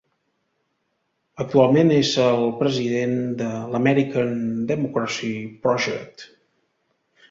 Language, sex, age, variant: Catalan, male, 30-39, Central